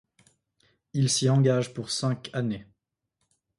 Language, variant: French, Français de métropole